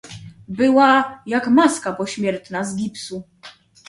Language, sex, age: Polish, female, 19-29